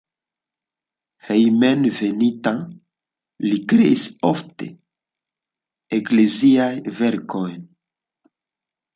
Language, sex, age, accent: Esperanto, male, 19-29, Internacia